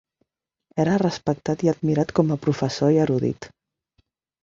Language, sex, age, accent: Catalan, female, 19-29, aprenent (recent, des del castellà)